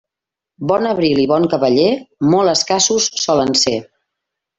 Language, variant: Catalan, Central